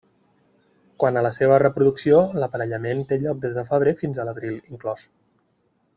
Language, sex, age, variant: Catalan, male, 30-39, Central